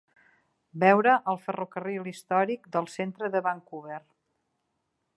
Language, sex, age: Catalan, female, 50-59